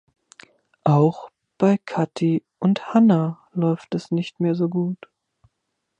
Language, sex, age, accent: German, male, 19-29, Deutschland Deutsch